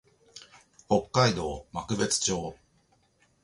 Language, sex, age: Japanese, male, 40-49